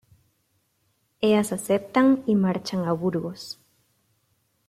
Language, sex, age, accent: Spanish, female, 30-39, América central